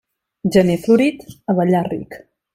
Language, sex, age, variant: Catalan, female, 19-29, Nord-Occidental